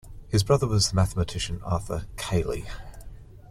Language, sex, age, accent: English, male, 40-49, Australian English